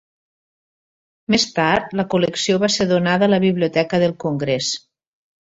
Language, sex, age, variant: Catalan, female, 40-49, Nord-Occidental